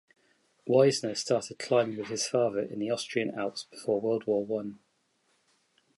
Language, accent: English, England English